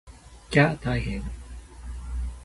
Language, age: Japanese, 60-69